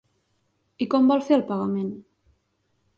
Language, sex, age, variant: Catalan, female, 19-29, Central